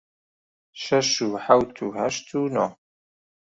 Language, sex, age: Central Kurdish, male, 30-39